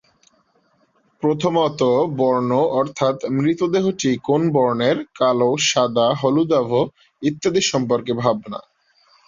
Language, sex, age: Bengali, male, 19-29